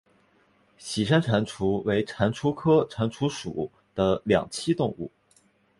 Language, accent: Chinese, 出生地：天津市; 出生地：山东省